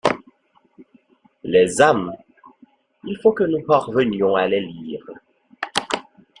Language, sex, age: French, male, 19-29